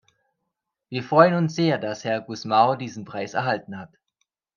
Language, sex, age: German, male, 19-29